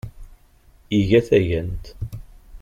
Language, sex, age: Kabyle, male, 40-49